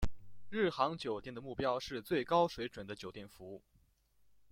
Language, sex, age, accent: Chinese, male, under 19, 出生地：湖北省